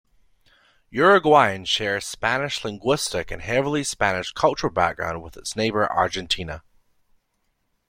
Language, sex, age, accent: English, male, 19-29, Scottish English